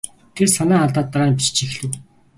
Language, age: Mongolian, 19-29